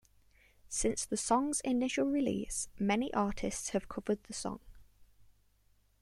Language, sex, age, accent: English, female, 19-29, England English